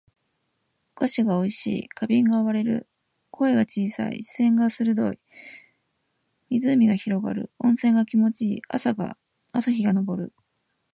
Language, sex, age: Japanese, female, 40-49